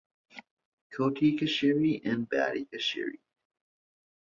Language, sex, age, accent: English, male, 30-39, United States English